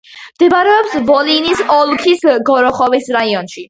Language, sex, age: Georgian, female, under 19